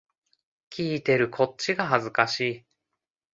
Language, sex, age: Japanese, male, 30-39